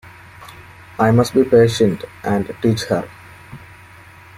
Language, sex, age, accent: English, male, 19-29, India and South Asia (India, Pakistan, Sri Lanka)